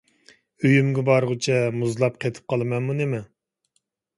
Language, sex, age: Uyghur, male, 40-49